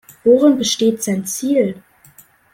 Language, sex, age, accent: German, male, under 19, Deutschland Deutsch